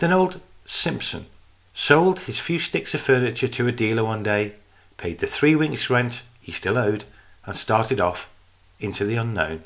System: none